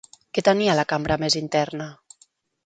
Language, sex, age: Catalan, female, 40-49